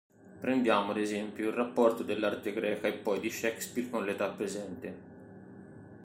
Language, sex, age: Italian, male, 40-49